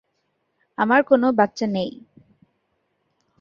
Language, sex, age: Bengali, female, 19-29